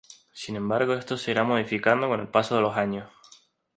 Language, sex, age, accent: Spanish, male, 19-29, España: Islas Canarias